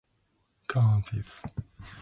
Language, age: English, 19-29